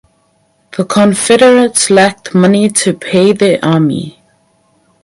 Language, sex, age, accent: English, female, 19-29, New Zealand English